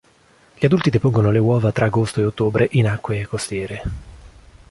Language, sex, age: Italian, male, 19-29